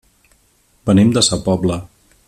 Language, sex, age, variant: Catalan, male, 40-49, Central